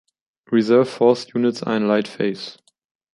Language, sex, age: English, male, 30-39